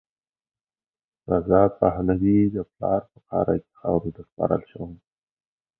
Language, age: Pashto, 50-59